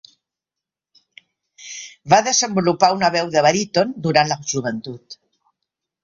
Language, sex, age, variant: Catalan, male, 60-69, Central